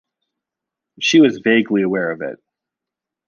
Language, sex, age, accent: English, male, 40-49, Canadian English